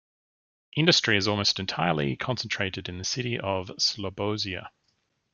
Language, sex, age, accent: English, male, 30-39, Australian English